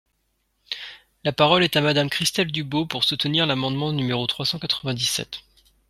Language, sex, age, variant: French, male, 30-39, Français de métropole